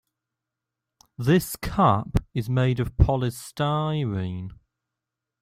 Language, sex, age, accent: English, male, 19-29, England English